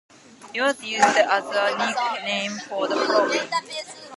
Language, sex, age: English, female, 19-29